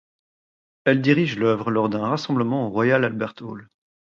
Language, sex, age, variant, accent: French, male, 30-39, Français d'Europe, Français de Belgique